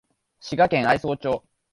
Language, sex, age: Japanese, male, 19-29